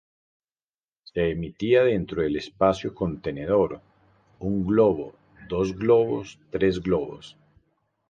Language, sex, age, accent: Spanish, male, 40-49, Andino-Pacífico: Colombia, Perú, Ecuador, oeste de Bolivia y Venezuela andina